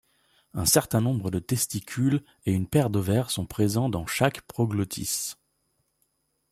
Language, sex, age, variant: French, male, 30-39, Français de métropole